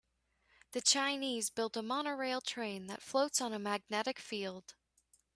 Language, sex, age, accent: English, female, 19-29, United States English